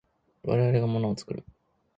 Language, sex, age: Japanese, male, 19-29